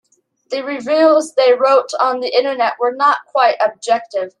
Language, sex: English, male